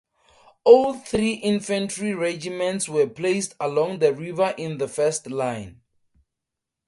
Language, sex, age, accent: English, male, 19-29, Southern African (South Africa, Zimbabwe, Namibia)